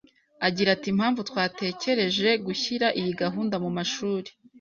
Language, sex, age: Kinyarwanda, female, 19-29